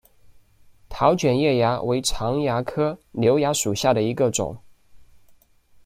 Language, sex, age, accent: Chinese, male, 19-29, 出生地：四川省